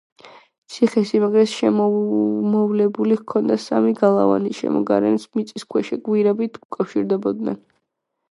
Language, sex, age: Georgian, female, 19-29